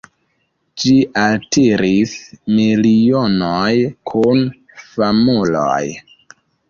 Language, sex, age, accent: Esperanto, male, 19-29, Internacia